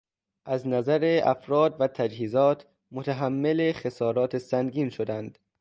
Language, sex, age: Persian, male, under 19